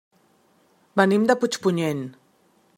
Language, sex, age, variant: Catalan, female, 40-49, Central